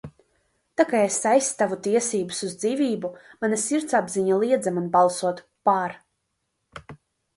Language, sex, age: Latvian, female, 19-29